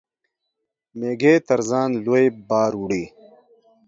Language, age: Pashto, 30-39